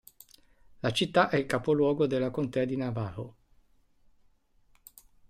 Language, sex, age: Italian, male, 50-59